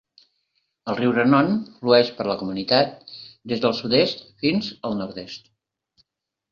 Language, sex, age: Catalan, female, 70-79